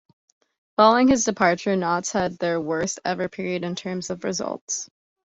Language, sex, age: English, female, 19-29